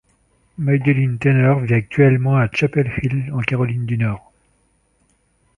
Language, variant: French, Français de métropole